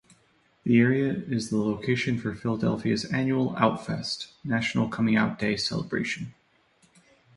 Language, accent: English, United States English